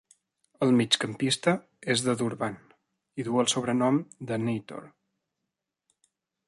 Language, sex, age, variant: Catalan, male, 19-29, Central